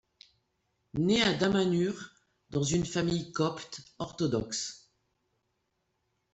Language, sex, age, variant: French, female, 60-69, Français de métropole